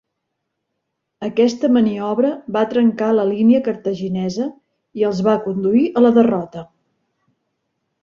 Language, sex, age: Catalan, female, 40-49